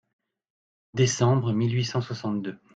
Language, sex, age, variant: French, male, 40-49, Français de métropole